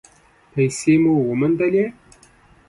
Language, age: Pashto, 30-39